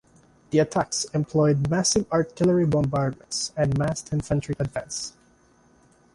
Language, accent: English, Filipino